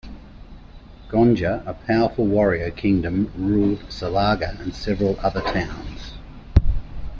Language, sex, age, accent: English, male, 50-59, Australian English